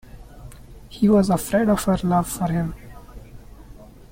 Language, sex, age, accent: English, male, 19-29, India and South Asia (India, Pakistan, Sri Lanka)